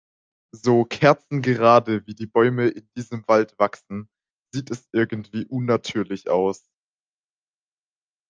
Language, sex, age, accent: German, male, under 19, Deutschland Deutsch